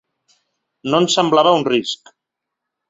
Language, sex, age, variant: Catalan, male, 40-49, Central